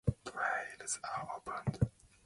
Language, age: English, 19-29